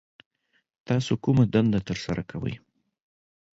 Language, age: Pashto, 30-39